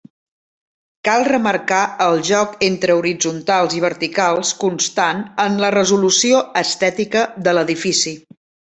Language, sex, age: Catalan, female, 50-59